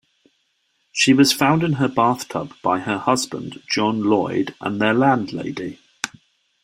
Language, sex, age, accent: English, male, 30-39, England English